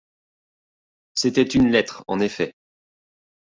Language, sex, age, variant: French, male, 30-39, Français de métropole